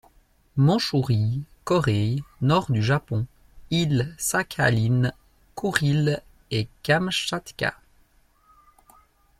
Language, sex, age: French, male, 30-39